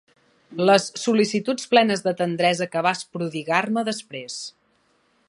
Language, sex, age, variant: Catalan, female, 40-49, Central